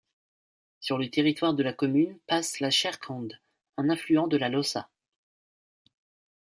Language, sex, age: French, male, 19-29